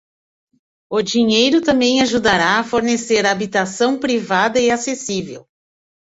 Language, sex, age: Portuguese, female, 50-59